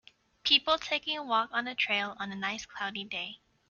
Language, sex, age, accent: English, female, 19-29, United States English